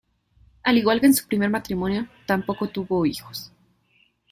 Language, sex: Spanish, female